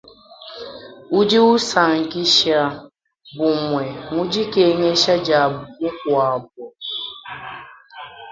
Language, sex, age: Luba-Lulua, female, 19-29